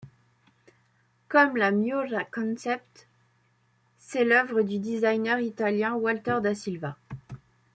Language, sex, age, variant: French, female, under 19, Français de métropole